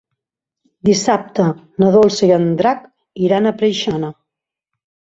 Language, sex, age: Catalan, female, 40-49